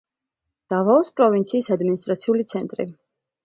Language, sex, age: Georgian, female, 30-39